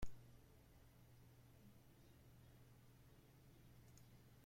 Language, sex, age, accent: Spanish, male, 50-59, Caribe: Cuba, Venezuela, Puerto Rico, República Dominicana, Panamá, Colombia caribeña, México caribeño, Costa del golfo de México